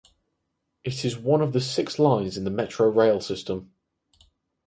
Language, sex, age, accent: English, male, under 19, England English